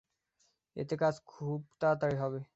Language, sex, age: Bengali, male, 19-29